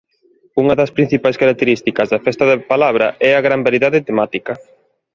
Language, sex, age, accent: Galician, male, 30-39, Normativo (estándar)